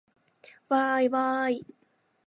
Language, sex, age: Japanese, female, 19-29